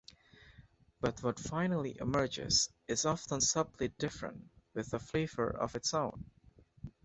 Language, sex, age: English, male, under 19